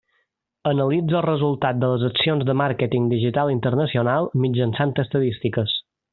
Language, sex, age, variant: Catalan, male, 19-29, Balear